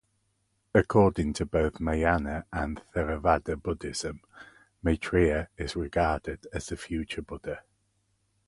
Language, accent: English, England English